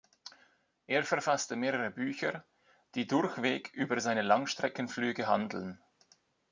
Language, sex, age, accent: German, male, 40-49, Schweizerdeutsch